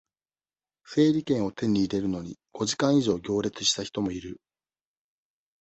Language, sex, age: Japanese, male, 40-49